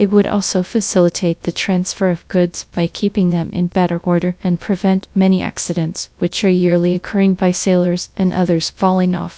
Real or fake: fake